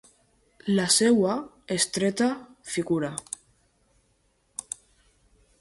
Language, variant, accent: Catalan, Central, central